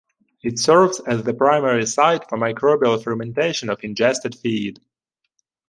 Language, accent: English, United States English